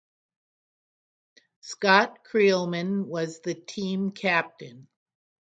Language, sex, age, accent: English, female, 60-69, United States English